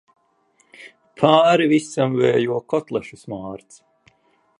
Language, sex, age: Latvian, male, 19-29